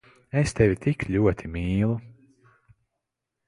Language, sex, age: Latvian, male, 19-29